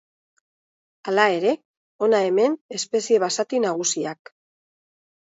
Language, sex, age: Basque, female, 50-59